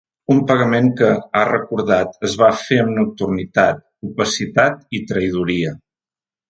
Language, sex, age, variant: Catalan, male, 30-39, Central